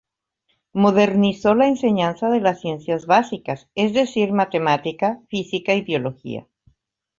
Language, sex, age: Spanish, female, 50-59